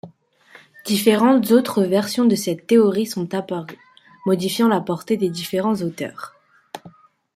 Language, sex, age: French, female, under 19